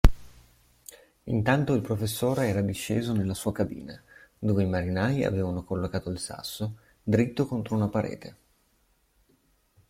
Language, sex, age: Italian, male, 30-39